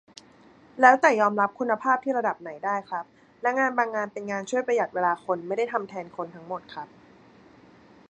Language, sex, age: Thai, female, 19-29